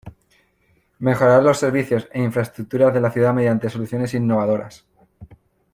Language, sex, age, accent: Spanish, male, 30-39, España: Centro-Sur peninsular (Madrid, Toledo, Castilla-La Mancha)